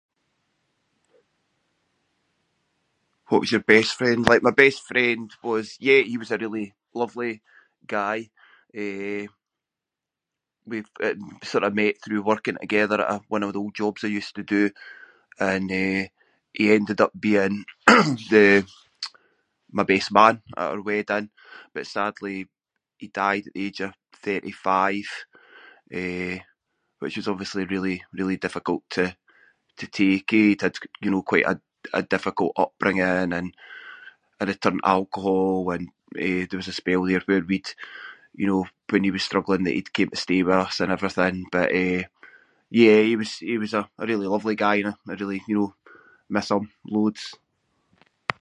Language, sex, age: Scots, male, 40-49